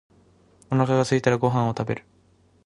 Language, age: Japanese, 19-29